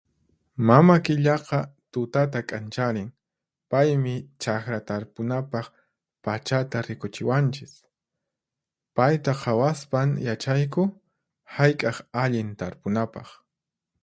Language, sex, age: Puno Quechua, male, 30-39